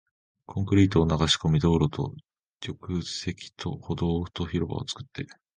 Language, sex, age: Japanese, male, under 19